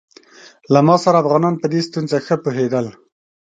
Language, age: Pashto, 30-39